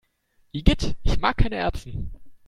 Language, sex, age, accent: German, male, 19-29, Deutschland Deutsch